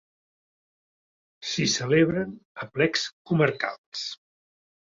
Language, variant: Catalan, Central